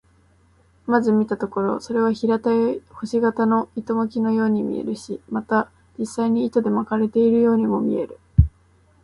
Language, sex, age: Japanese, female, 19-29